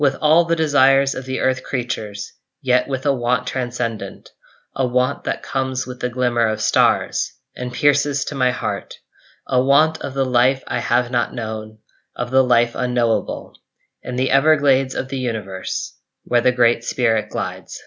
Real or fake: real